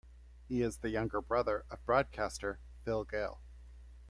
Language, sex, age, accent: English, male, 30-39, United States English